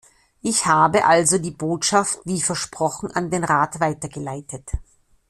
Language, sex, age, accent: German, female, 50-59, Österreichisches Deutsch